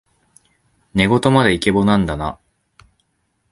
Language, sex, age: Japanese, male, 19-29